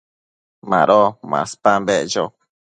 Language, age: Matsés, under 19